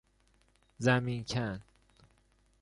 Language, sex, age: Persian, male, 19-29